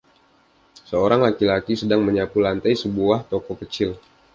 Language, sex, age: Indonesian, male, 19-29